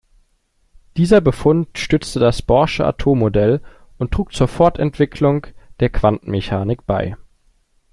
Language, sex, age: German, male, 19-29